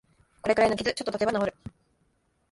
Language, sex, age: Japanese, female, under 19